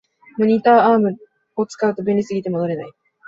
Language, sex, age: Japanese, female, 19-29